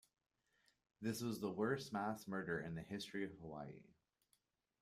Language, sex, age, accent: English, male, 19-29, Canadian English